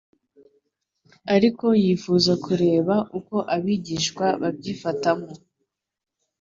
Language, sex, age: Kinyarwanda, female, 19-29